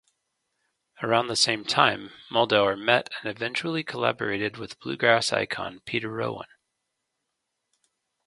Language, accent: English, United States English